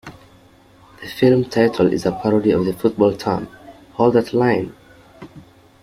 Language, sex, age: English, male, under 19